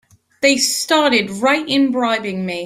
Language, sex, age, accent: English, female, 40-49, United States English